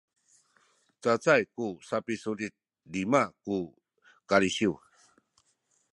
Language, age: Sakizaya, 60-69